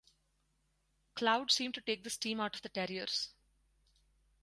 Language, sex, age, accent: English, female, 19-29, India and South Asia (India, Pakistan, Sri Lanka)